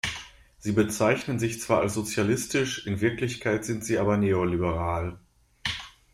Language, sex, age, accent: German, male, 30-39, Deutschland Deutsch